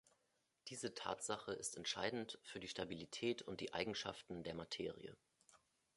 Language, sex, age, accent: German, male, 30-39, Deutschland Deutsch